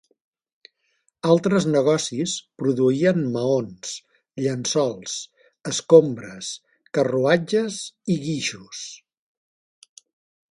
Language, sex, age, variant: Catalan, male, 60-69, Central